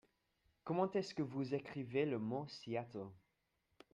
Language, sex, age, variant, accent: French, male, under 19, Français d'Amérique du Nord, Français du Canada